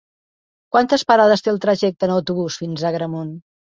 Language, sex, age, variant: Catalan, female, 60-69, Central